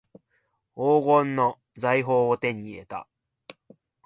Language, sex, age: Japanese, male, 19-29